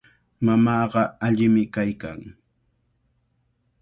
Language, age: Cajatambo North Lima Quechua, 19-29